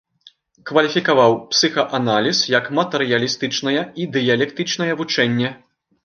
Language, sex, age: Belarusian, male, 30-39